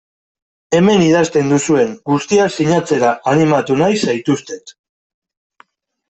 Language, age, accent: Basque, 30-39, Mendebalekoa (Araba, Bizkaia, Gipuzkoako mendebaleko herri batzuk)